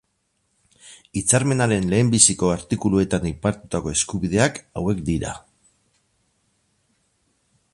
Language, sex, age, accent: Basque, male, 50-59, Mendebalekoa (Araba, Bizkaia, Gipuzkoako mendebaleko herri batzuk)